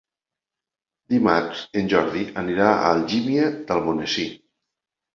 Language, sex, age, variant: Catalan, male, 50-59, Septentrional